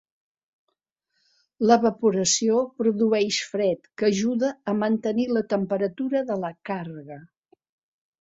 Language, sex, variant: Catalan, female, Central